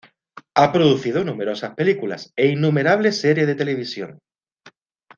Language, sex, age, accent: Spanish, male, 40-49, España: Sur peninsular (Andalucia, Extremadura, Murcia)